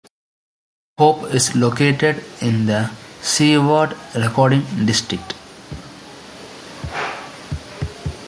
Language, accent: English, India and South Asia (India, Pakistan, Sri Lanka)